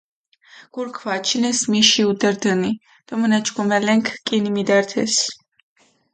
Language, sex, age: Mingrelian, female, 19-29